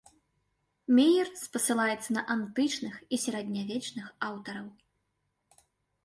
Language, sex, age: Belarusian, female, 19-29